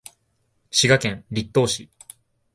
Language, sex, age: Japanese, male, 19-29